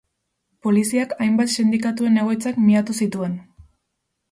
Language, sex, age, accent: Basque, female, 19-29, Erdialdekoa edo Nafarra (Gipuzkoa, Nafarroa)